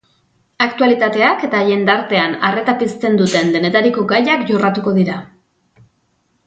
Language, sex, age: Basque, female, 40-49